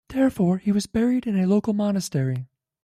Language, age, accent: English, 19-29, United States English